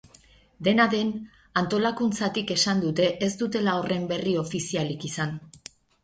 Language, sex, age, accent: Basque, female, 50-59, Erdialdekoa edo Nafarra (Gipuzkoa, Nafarroa)